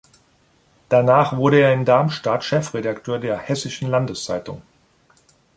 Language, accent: German, Deutschland Deutsch